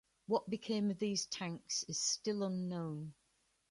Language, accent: English, England English